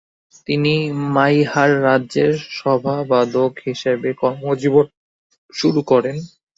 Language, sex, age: Bengali, male, 19-29